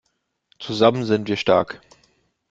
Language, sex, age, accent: German, male, 40-49, Deutschland Deutsch